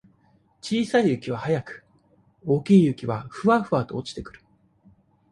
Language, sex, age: Japanese, male, 40-49